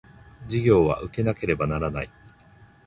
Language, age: Japanese, 40-49